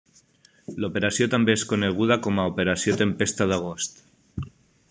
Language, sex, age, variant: Catalan, male, 30-39, Nord-Occidental